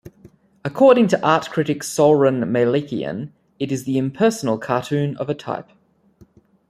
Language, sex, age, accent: English, male, 30-39, Australian English